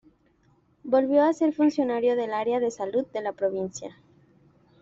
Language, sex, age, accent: Spanish, female, 19-29, México